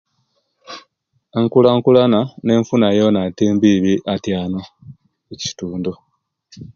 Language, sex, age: Kenyi, male, 40-49